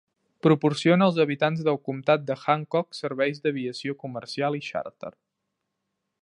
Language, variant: Catalan, Central